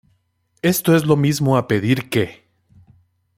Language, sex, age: Spanish, male, 19-29